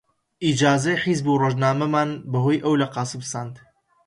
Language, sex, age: Central Kurdish, male, 19-29